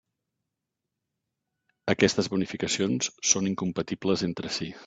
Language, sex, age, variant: Catalan, male, 50-59, Central